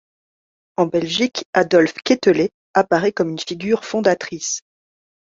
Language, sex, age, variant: French, female, 40-49, Français de métropole